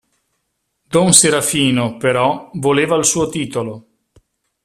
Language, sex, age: Italian, male, 40-49